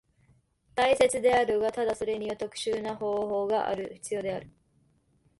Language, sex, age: Japanese, female, under 19